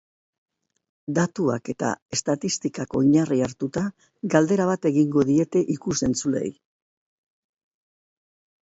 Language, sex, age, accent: Basque, female, 70-79, Mendebalekoa (Araba, Bizkaia, Gipuzkoako mendebaleko herri batzuk)